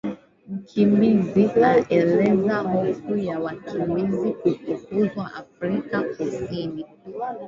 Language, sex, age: Swahili, female, 19-29